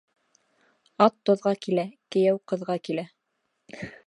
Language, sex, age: Bashkir, female, 19-29